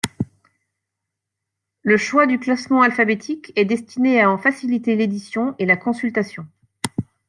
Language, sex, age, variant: French, female, 50-59, Français de métropole